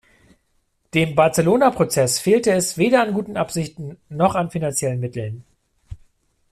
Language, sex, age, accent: German, male, 40-49, Deutschland Deutsch